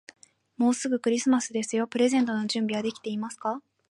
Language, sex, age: Japanese, female, 19-29